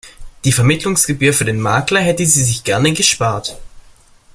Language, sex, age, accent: German, male, under 19, Deutschland Deutsch